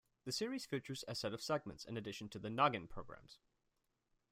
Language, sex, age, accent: English, male, 19-29, England English